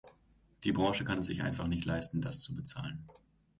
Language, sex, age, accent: German, male, 19-29, Deutschland Deutsch